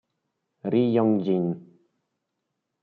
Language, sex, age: Italian, male, 30-39